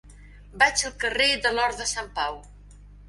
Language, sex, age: Catalan, female, 70-79